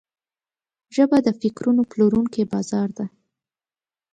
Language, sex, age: Pashto, female, 19-29